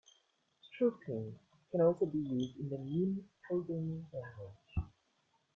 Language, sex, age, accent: English, male, 19-29, Southern African (South Africa, Zimbabwe, Namibia)